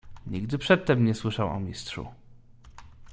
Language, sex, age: Polish, male, 30-39